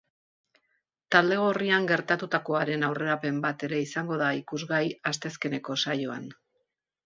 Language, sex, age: Basque, female, 50-59